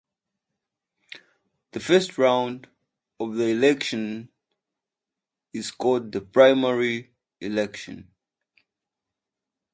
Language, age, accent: English, 19-29, United States English; England English